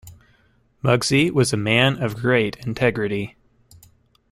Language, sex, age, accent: English, male, 19-29, United States English